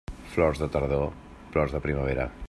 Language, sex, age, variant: Catalan, male, 40-49, Central